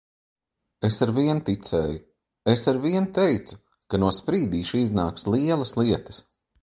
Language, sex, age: Latvian, male, 40-49